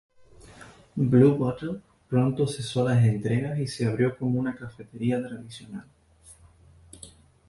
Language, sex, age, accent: Spanish, male, 19-29, España: Islas Canarias